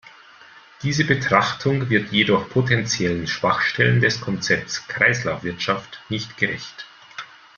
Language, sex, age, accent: German, male, 40-49, Deutschland Deutsch